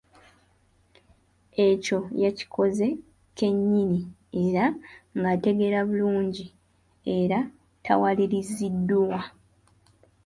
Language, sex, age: Ganda, female, 19-29